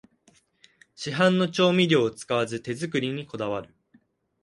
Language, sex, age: Japanese, male, 19-29